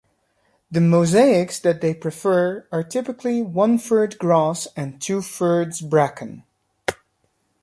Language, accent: English, England English